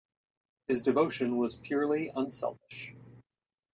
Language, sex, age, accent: English, male, 30-39, United States English